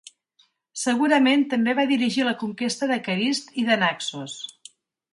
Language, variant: Catalan, Central